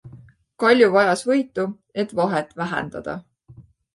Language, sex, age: Estonian, female, 30-39